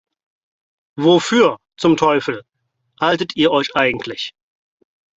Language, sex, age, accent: German, male, 30-39, Deutschland Deutsch